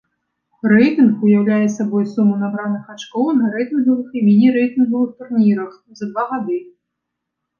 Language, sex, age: Belarusian, female, 19-29